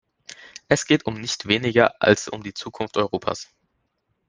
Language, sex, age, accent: German, male, under 19, Deutschland Deutsch